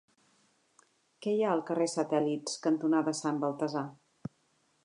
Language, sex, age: Catalan, female, 40-49